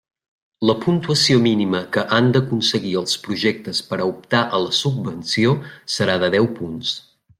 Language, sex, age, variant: Catalan, male, 40-49, Central